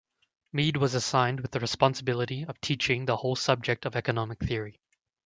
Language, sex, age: English, male, 19-29